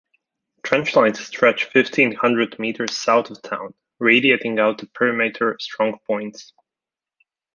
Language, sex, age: English, male, 19-29